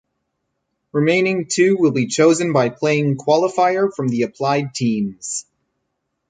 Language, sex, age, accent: English, male, 19-29, United States English